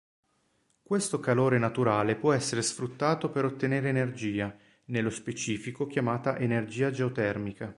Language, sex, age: Italian, male, 40-49